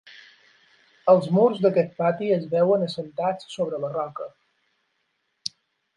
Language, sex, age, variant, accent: Catalan, male, 30-39, Balear, mallorquí